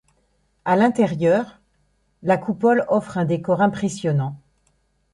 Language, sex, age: French, female, 50-59